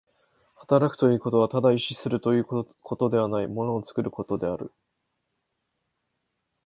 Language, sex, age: Japanese, male, 19-29